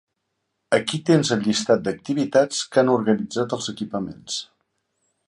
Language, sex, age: Catalan, male, 50-59